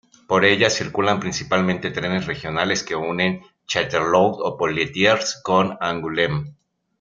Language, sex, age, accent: Spanish, male, 50-59, México